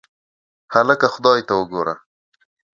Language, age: Pashto, 19-29